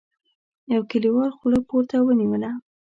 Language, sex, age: Pashto, female, under 19